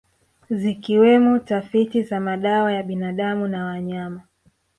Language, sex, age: Swahili, female, 19-29